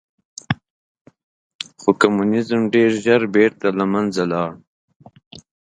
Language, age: Pashto, 19-29